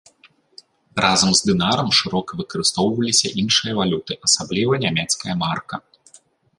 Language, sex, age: Belarusian, male, 30-39